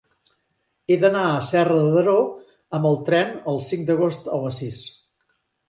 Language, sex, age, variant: Catalan, male, 60-69, Central